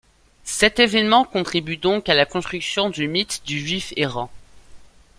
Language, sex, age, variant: French, male, under 19, Français de métropole